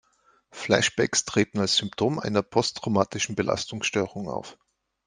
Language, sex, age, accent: German, male, 40-49, Österreichisches Deutsch